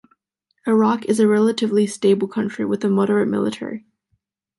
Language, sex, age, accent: English, female, under 19, Australian English